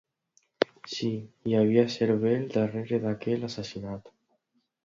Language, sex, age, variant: Catalan, male, under 19, Alacantí